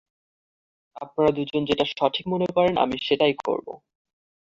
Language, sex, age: Bengali, male, under 19